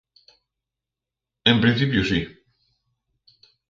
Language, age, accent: Galician, 50-59, Atlántico (seseo e gheada)